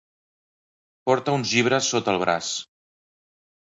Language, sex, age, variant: Catalan, male, 40-49, Central